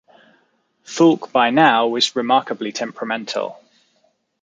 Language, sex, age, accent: English, male, 30-39, England English